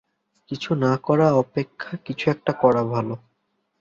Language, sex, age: Bengali, male, 19-29